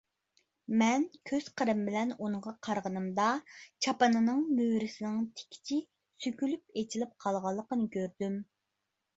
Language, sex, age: Uyghur, female, 19-29